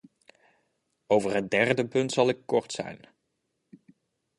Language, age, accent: Dutch, 19-29, Nederlands Nederlands